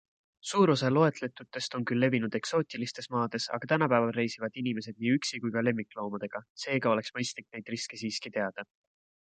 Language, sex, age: Estonian, male, 19-29